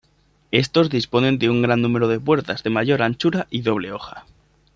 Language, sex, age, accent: Spanish, male, 19-29, España: Centro-Sur peninsular (Madrid, Toledo, Castilla-La Mancha)